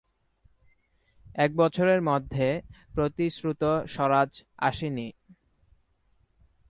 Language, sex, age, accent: Bengali, male, 19-29, Standard Bengali